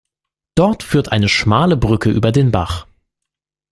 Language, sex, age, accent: German, male, 19-29, Deutschland Deutsch